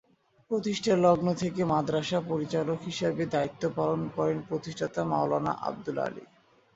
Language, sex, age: Bengali, male, 19-29